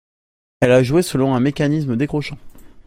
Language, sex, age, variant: French, male, under 19, Français de métropole